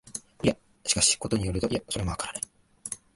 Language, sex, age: Japanese, male, 19-29